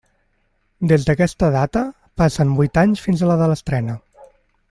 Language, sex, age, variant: Catalan, male, 19-29, Central